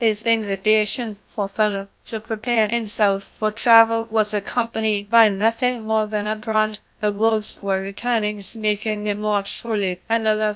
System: TTS, GlowTTS